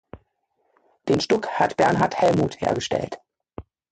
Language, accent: German, Deutschland Deutsch